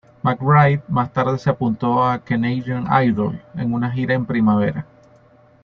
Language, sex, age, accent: Spanish, male, 30-39, Andino-Pacífico: Colombia, Perú, Ecuador, oeste de Bolivia y Venezuela andina